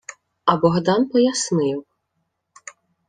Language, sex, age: Ukrainian, female, 30-39